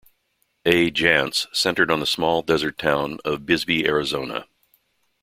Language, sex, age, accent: English, male, 60-69, United States English